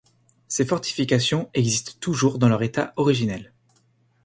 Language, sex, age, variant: French, male, 19-29, Français de métropole